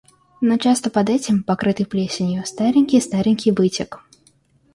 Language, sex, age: Russian, female, under 19